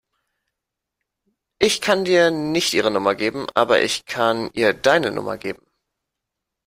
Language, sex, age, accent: German, male, 19-29, Deutschland Deutsch